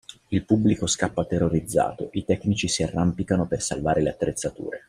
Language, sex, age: Italian, male, 30-39